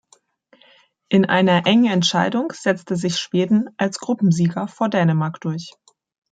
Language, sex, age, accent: German, female, 30-39, Deutschland Deutsch